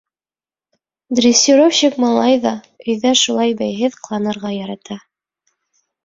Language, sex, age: Bashkir, female, 19-29